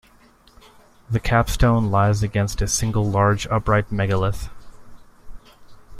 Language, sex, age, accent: English, male, 19-29, United States English